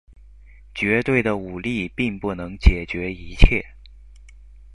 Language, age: Chinese, 19-29